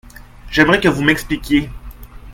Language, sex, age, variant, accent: French, male, 40-49, Français d'Amérique du Nord, Français du Canada